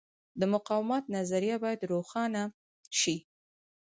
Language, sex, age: Pashto, female, 19-29